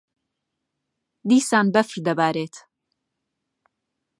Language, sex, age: Central Kurdish, female, 30-39